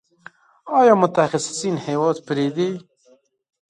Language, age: Pashto, 30-39